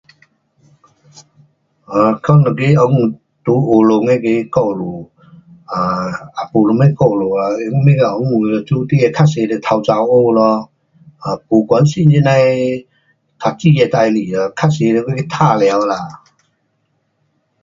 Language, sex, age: Pu-Xian Chinese, male, 60-69